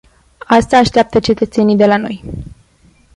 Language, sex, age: Romanian, female, 19-29